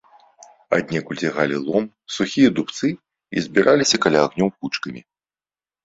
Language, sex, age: Belarusian, male, 40-49